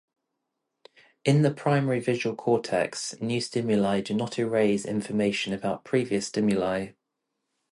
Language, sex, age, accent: English, male, 30-39, England English